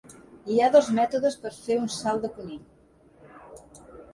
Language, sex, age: Catalan, female, 60-69